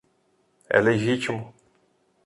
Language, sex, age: Portuguese, male, 40-49